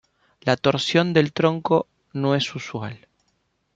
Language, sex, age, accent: Spanish, male, 40-49, Rioplatense: Argentina, Uruguay, este de Bolivia, Paraguay